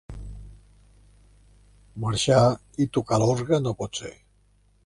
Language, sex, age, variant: Catalan, male, 70-79, Central